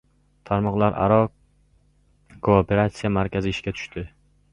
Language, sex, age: Uzbek, male, 19-29